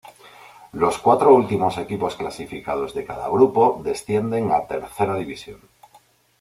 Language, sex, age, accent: Spanish, male, 40-49, España: Norte peninsular (Asturias, Castilla y León, Cantabria, País Vasco, Navarra, Aragón, La Rioja, Guadalajara, Cuenca)